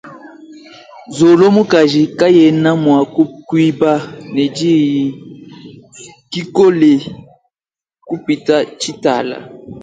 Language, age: Luba-Lulua, 19-29